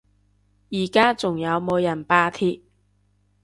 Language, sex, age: Cantonese, female, 19-29